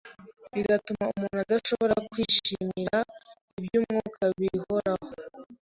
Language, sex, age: Kinyarwanda, female, 19-29